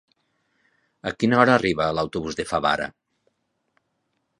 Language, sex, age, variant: Catalan, male, 50-59, Septentrional